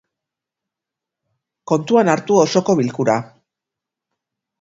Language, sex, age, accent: Basque, female, 50-59, Erdialdekoa edo Nafarra (Gipuzkoa, Nafarroa)